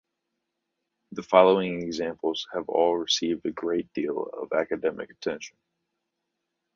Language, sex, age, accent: English, male, 19-29, United States English